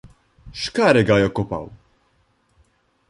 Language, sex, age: Maltese, male, 19-29